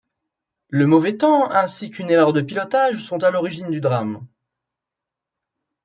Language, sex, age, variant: French, male, 19-29, Français de métropole